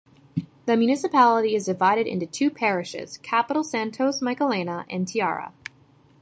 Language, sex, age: English, female, 19-29